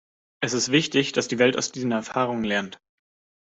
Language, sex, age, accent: German, male, 30-39, Deutschland Deutsch